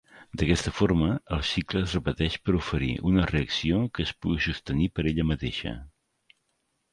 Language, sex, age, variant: Catalan, male, 50-59, Central